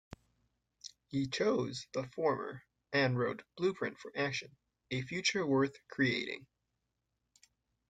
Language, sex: English, male